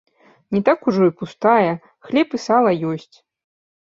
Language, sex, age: Belarusian, female, 30-39